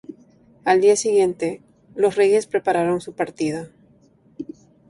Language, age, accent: Spanish, 40-49, Andino-Pacífico: Colombia, Perú, Ecuador, oeste de Bolivia y Venezuela andina